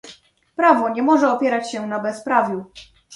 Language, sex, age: Polish, female, 19-29